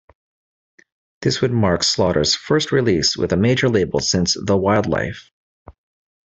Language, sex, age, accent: English, male, 30-39, United States English